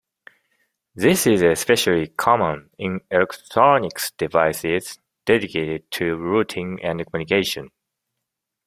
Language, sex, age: English, male, 50-59